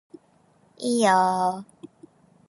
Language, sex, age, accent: Japanese, female, 19-29, 標準語